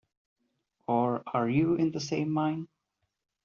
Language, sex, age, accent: English, male, 19-29, India and South Asia (India, Pakistan, Sri Lanka)